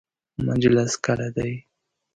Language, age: Pashto, 19-29